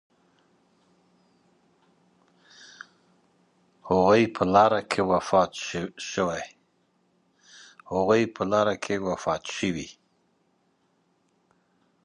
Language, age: Pashto, 50-59